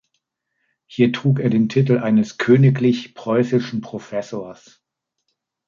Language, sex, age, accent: German, male, 40-49, Deutschland Deutsch